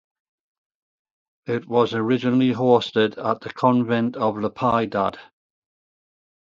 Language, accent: English, England English